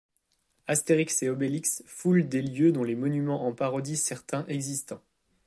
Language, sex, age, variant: French, male, 19-29, Français de métropole